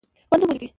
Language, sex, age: Pashto, female, under 19